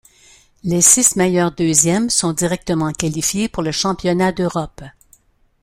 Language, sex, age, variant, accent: French, female, 70-79, Français d'Amérique du Nord, Français du Canada